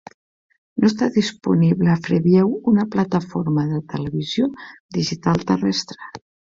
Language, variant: Catalan, Septentrional